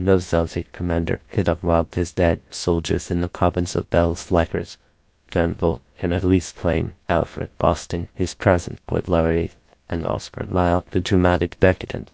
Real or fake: fake